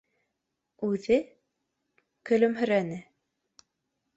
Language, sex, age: Bashkir, female, 30-39